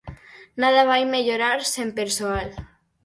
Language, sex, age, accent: Galician, female, under 19, Normativo (estándar)